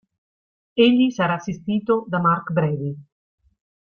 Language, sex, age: Italian, female, 40-49